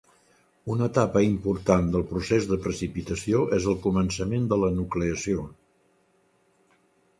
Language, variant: Catalan, Central